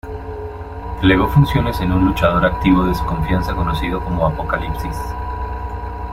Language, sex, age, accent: Spanish, male, 30-39, Andino-Pacífico: Colombia, Perú, Ecuador, oeste de Bolivia y Venezuela andina